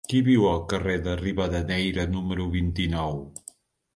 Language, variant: Catalan, Central